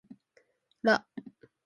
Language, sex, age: Japanese, female, under 19